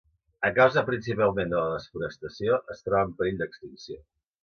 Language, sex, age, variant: Catalan, male, 60-69, Central